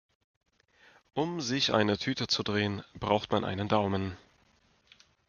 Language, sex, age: German, male, 40-49